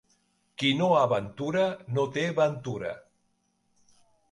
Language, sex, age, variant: Catalan, male, 40-49, Central